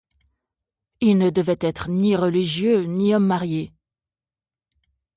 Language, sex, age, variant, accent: French, female, 40-49, Français d'Europe, Français de Suisse